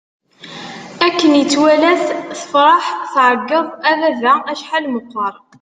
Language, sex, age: Kabyle, female, 19-29